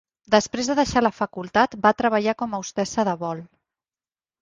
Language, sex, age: Catalan, female, 40-49